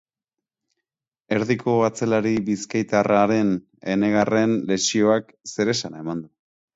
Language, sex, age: Basque, male, 30-39